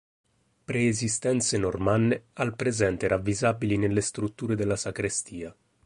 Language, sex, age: Italian, male, 30-39